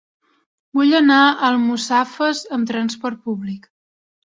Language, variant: Catalan, Central